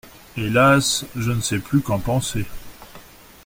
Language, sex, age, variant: French, male, 40-49, Français de métropole